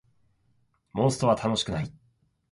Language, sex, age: Japanese, male, 19-29